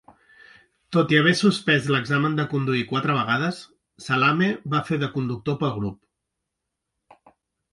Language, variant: Catalan, Central